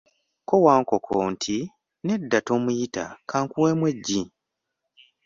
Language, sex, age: Ganda, male, 19-29